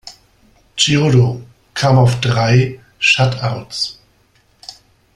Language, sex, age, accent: German, male, 50-59, Deutschland Deutsch